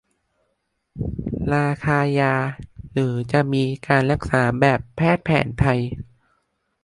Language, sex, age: Thai, male, under 19